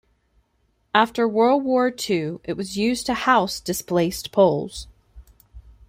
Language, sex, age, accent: English, female, 30-39, United States English